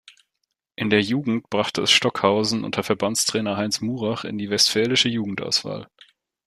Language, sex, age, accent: German, male, 19-29, Deutschland Deutsch